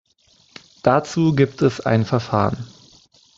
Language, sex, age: German, male, 19-29